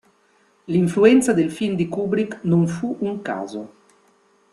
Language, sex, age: Italian, female, 50-59